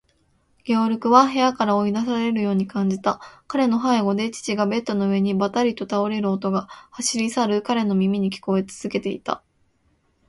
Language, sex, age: Japanese, female, 19-29